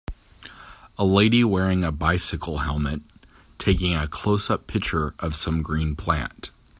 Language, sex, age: English, male, 40-49